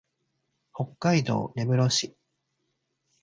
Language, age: Japanese, 50-59